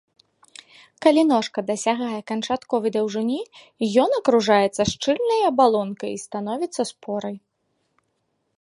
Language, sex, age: Belarusian, female, 19-29